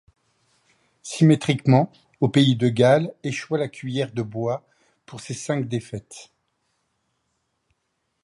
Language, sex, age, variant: French, male, 50-59, Français de métropole